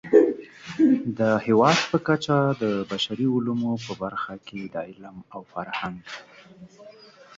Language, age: Pashto, 19-29